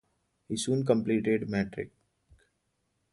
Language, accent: English, India and South Asia (India, Pakistan, Sri Lanka)